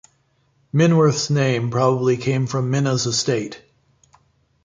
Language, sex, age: English, male, 40-49